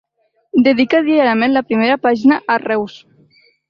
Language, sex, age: Catalan, female, 50-59